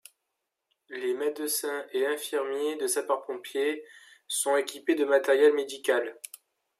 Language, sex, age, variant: French, male, 30-39, Français de métropole